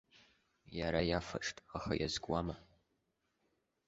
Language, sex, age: Abkhazian, male, under 19